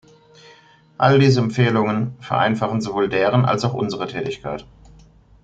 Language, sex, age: German, male, 30-39